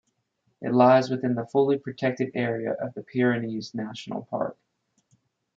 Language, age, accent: English, 30-39, United States English